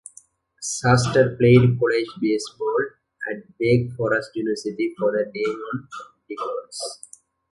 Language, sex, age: English, male, 19-29